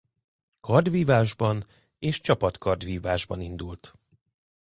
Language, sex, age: Hungarian, male, 40-49